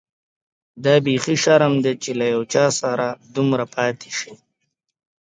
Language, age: Pashto, 19-29